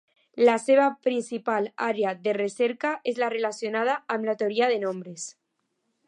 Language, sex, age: Catalan, female, under 19